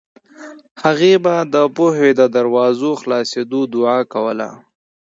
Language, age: Pashto, 19-29